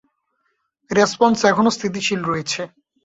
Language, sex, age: Bengali, male, 19-29